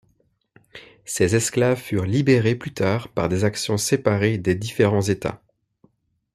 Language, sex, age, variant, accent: French, male, 19-29, Français d'Europe, Français de Belgique